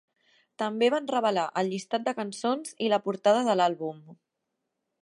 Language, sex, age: Catalan, female, 19-29